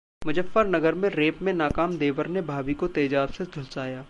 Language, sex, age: Hindi, male, 19-29